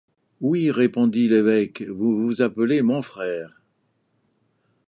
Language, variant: French, Français de métropole